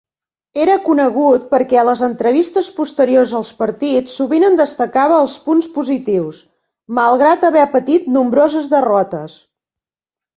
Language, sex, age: Catalan, female, 50-59